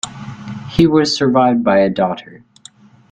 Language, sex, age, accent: English, male, under 19, Canadian English